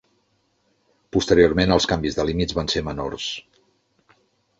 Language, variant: Catalan, Central